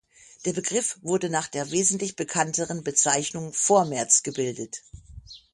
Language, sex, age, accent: German, female, 50-59, Deutschland Deutsch